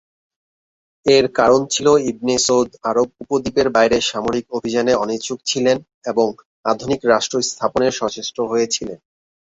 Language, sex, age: Bengali, male, 30-39